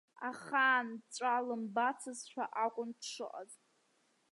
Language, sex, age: Abkhazian, female, under 19